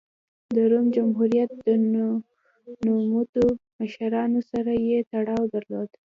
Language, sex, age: Pashto, female, under 19